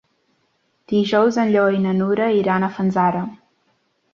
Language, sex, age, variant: Catalan, female, 19-29, Central